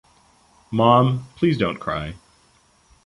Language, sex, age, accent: English, male, 30-39, United States English